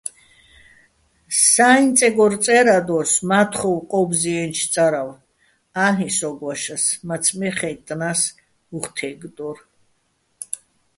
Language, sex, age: Bats, female, 60-69